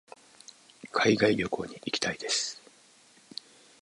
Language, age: Japanese, 50-59